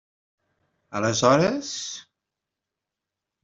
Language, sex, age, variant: Catalan, male, 60-69, Nord-Occidental